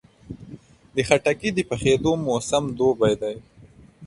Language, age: Pashto, under 19